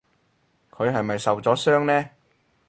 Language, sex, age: Cantonese, male, 30-39